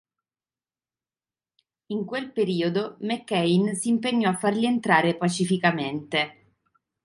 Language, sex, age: Italian, female, 30-39